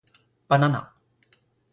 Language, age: Japanese, 40-49